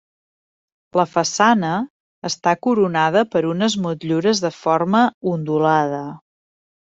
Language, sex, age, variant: Catalan, female, 40-49, Central